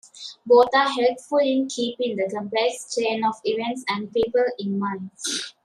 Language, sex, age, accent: English, female, 19-29, England English